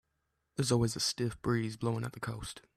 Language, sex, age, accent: English, male, under 19, United States English